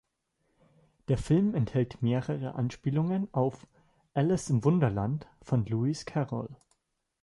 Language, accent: German, Deutschland Deutsch